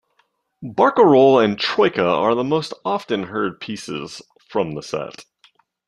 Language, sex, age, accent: English, male, 30-39, United States English